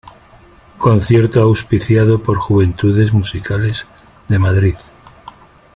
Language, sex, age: Spanish, male, 60-69